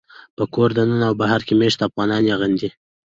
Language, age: Pashto, 19-29